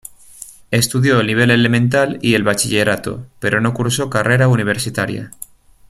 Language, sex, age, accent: Spanish, male, 30-39, España: Norte peninsular (Asturias, Castilla y León, Cantabria, País Vasco, Navarra, Aragón, La Rioja, Guadalajara, Cuenca)